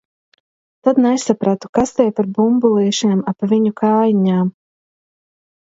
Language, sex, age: Latvian, female, 30-39